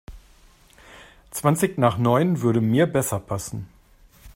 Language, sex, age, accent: German, male, 50-59, Deutschland Deutsch